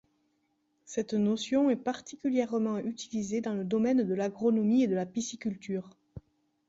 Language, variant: French, Français de métropole